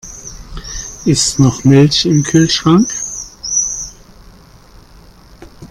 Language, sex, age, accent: German, male, 50-59, Deutschland Deutsch